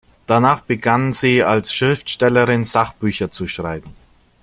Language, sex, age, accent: German, male, 40-49, Deutschland Deutsch